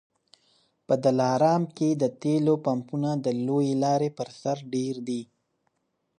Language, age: Pashto, 19-29